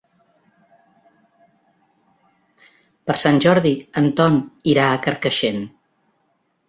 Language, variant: Catalan, Central